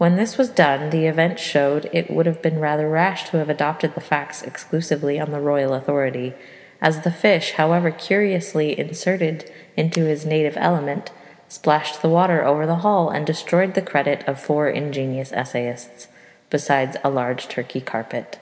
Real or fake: real